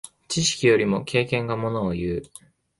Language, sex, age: Japanese, male, 19-29